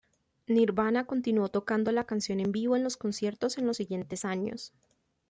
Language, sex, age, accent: Spanish, female, 19-29, Caribe: Cuba, Venezuela, Puerto Rico, República Dominicana, Panamá, Colombia caribeña, México caribeño, Costa del golfo de México